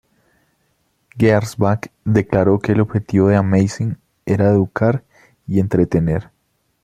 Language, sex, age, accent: Spanish, male, 19-29, Andino-Pacífico: Colombia, Perú, Ecuador, oeste de Bolivia y Venezuela andina